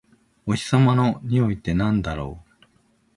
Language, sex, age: Japanese, male, 60-69